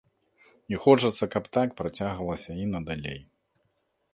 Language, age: Belarusian, 30-39